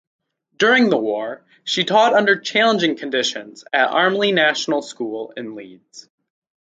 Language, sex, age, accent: English, male, under 19, United States English